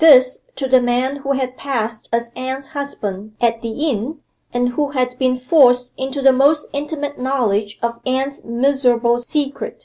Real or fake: real